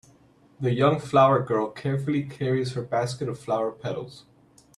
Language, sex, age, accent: English, male, 30-39, United States English